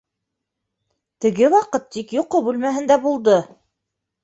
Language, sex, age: Bashkir, female, 30-39